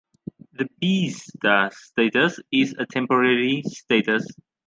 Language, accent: English, United States English